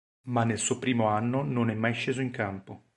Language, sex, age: Italian, male, 40-49